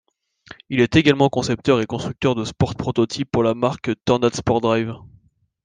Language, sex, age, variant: French, male, 19-29, Français de métropole